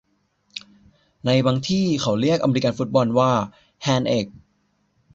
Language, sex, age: Thai, male, 19-29